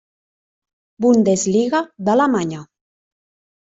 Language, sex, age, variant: Catalan, female, 30-39, Central